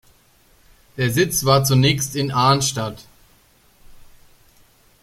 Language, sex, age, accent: German, male, 19-29, Deutschland Deutsch